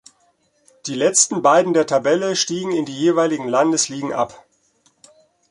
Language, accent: German, Deutschland Deutsch